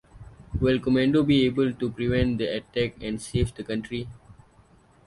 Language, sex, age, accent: English, male, 19-29, United States English